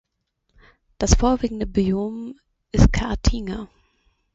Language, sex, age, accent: German, female, 19-29, Deutschland Deutsch